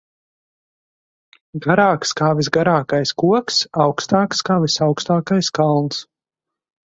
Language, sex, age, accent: Latvian, female, 30-39, nav